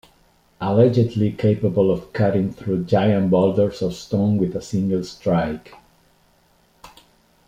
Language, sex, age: English, male, 50-59